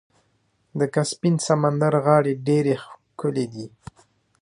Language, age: Pashto, 19-29